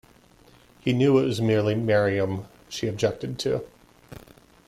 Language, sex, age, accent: English, male, 40-49, United States English